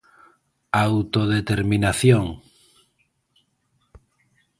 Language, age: Galician, 50-59